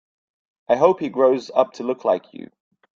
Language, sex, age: English, male, 30-39